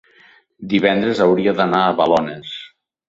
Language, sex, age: Catalan, male, 50-59